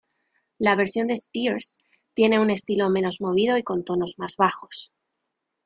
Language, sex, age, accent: Spanish, female, 19-29, España: Centro-Sur peninsular (Madrid, Toledo, Castilla-La Mancha)